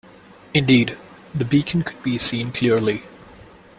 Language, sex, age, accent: English, male, 19-29, United States English